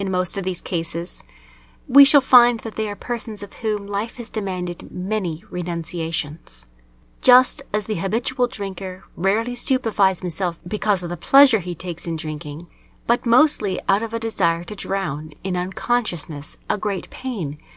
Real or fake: real